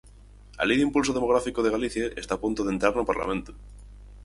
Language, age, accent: Galician, 19-29, Central (gheada)